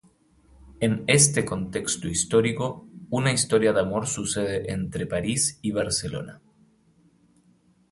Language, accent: Spanish, Chileno: Chile, Cuyo